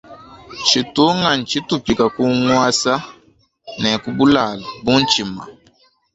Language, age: Luba-Lulua, 19-29